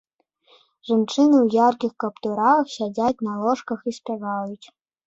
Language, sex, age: Belarusian, female, 40-49